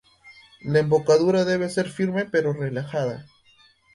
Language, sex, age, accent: Spanish, male, under 19, Andino-Pacífico: Colombia, Perú, Ecuador, oeste de Bolivia y Venezuela andina